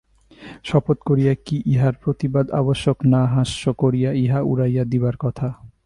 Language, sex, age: Bengali, male, 19-29